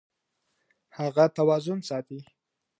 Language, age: Pashto, 19-29